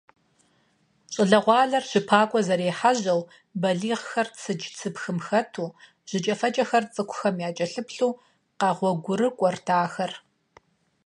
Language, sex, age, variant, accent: Kabardian, female, 30-39, Адыгэбзэ (Къэбэрдей, Кирил, псоми зэдай), Джылэхъстэней (Gilahsteney)